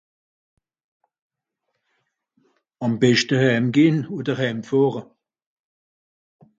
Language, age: Swiss German, 60-69